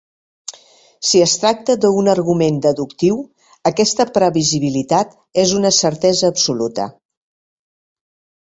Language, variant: Catalan, Septentrional